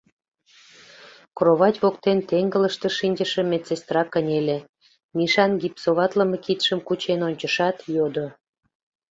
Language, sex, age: Mari, female, 40-49